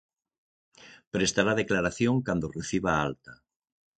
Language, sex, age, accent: Galician, male, 60-69, Atlántico (seseo e gheada)